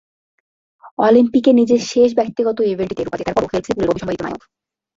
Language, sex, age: Bengali, female, 19-29